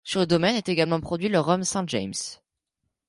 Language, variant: French, Français de métropole